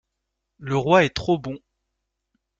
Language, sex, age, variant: French, male, 19-29, Français de métropole